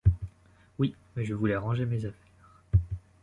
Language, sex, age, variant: French, male, 19-29, Français de métropole